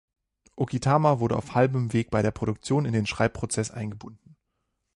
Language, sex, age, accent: German, male, 30-39, Deutschland Deutsch